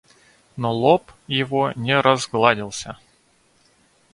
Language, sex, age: Russian, male, 30-39